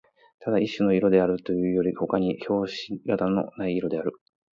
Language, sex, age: Japanese, male, 40-49